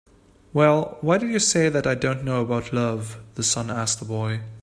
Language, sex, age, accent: English, male, 19-29, United States English